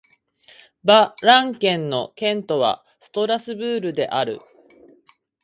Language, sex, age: Japanese, male, under 19